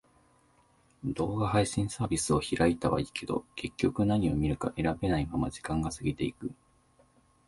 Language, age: Japanese, 19-29